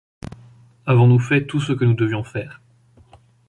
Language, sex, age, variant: French, male, 19-29, Français de métropole